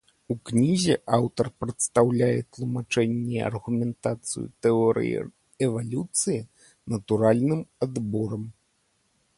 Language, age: Belarusian, 30-39